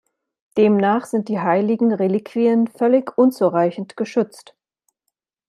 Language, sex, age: German, female, 50-59